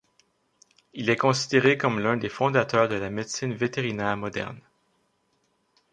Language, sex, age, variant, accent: French, male, 30-39, Français d'Amérique du Nord, Français du Canada